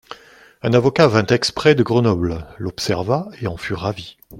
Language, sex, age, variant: French, male, 60-69, Français de métropole